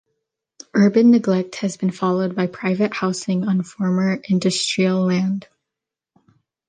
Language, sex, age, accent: English, female, under 19, United States English